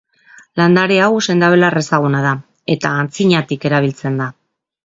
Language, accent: Basque, Mendebalekoa (Araba, Bizkaia, Gipuzkoako mendebaleko herri batzuk)